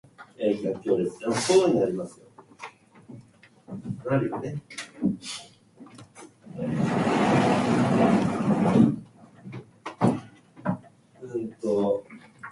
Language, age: English, 19-29